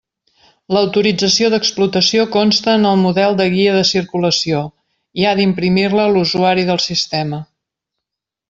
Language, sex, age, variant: Catalan, female, 50-59, Central